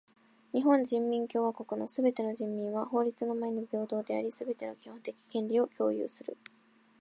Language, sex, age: Japanese, female, 19-29